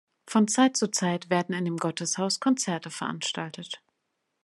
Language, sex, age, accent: German, female, 30-39, Deutschland Deutsch